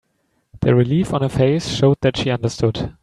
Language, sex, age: English, male, 19-29